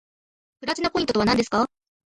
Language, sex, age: Japanese, female, 19-29